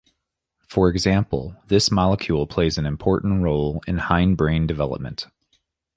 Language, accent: English, United States English